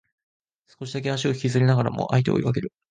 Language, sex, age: Japanese, male, under 19